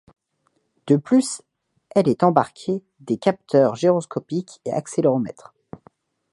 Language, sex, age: French, male, under 19